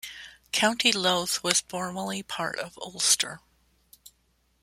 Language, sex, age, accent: English, female, 50-59, United States English